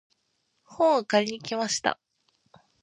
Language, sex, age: Japanese, female, 19-29